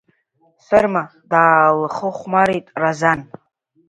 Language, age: Abkhazian, under 19